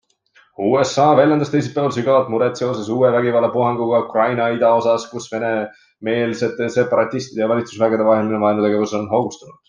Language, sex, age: Estonian, male, 19-29